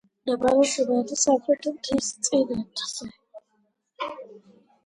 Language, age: Georgian, 30-39